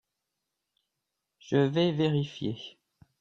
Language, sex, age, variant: French, male, 40-49, Français de métropole